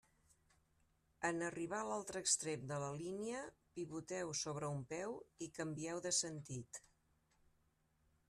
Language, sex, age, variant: Catalan, female, 60-69, Central